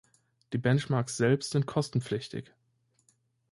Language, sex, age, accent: German, male, 30-39, Deutschland Deutsch